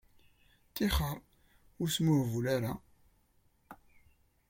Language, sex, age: Kabyle, male, 19-29